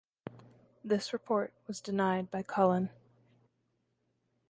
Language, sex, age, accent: English, female, 19-29, United States English